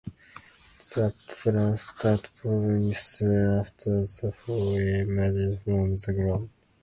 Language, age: English, 19-29